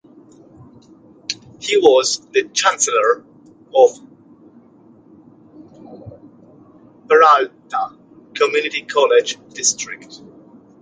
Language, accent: English, polish